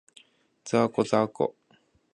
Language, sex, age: Japanese, male, 19-29